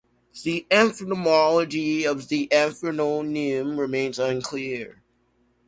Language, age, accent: English, under 19, United States English